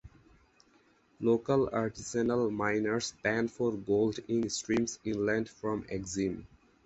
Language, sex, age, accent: English, male, 19-29, United States English